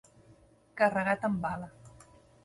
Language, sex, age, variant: Catalan, female, 50-59, Central